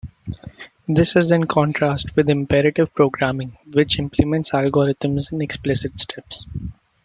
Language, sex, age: English, male, 19-29